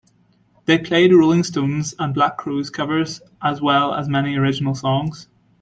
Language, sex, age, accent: English, male, 19-29, Irish English